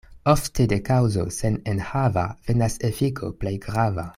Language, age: Esperanto, 19-29